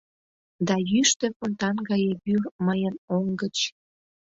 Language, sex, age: Mari, female, 30-39